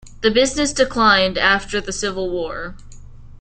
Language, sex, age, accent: English, female, 19-29, United States English